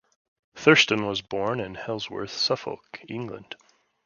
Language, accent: English, United States English